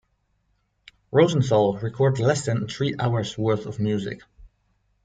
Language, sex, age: English, male, 19-29